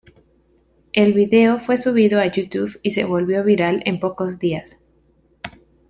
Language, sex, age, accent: Spanish, female, 30-39, México